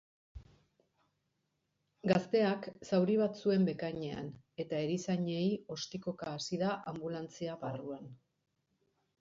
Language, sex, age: Basque, female, 50-59